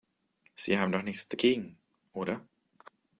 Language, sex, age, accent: German, male, 19-29, Deutschland Deutsch